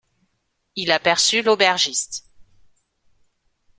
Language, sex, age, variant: French, female, 40-49, Français de métropole